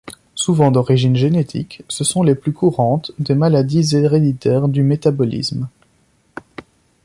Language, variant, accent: French, Français d'Europe, Français de Belgique